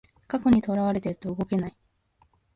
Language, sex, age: Japanese, female, 19-29